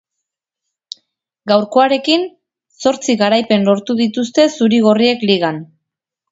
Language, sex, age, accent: Basque, female, 40-49, Erdialdekoa edo Nafarra (Gipuzkoa, Nafarroa)